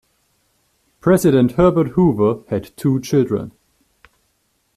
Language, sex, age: English, male, 19-29